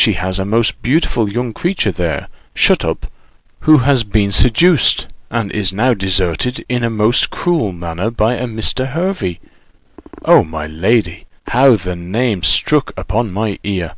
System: none